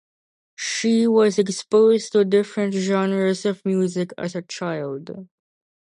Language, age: English, under 19